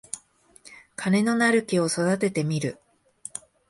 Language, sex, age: Japanese, female, 40-49